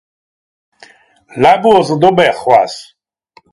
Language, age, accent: Breton, 50-59, Kerneveg